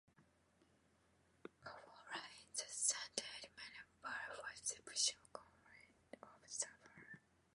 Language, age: English, 19-29